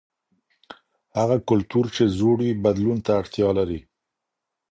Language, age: Pashto, 50-59